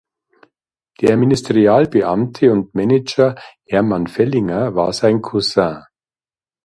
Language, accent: German, Deutschland Deutsch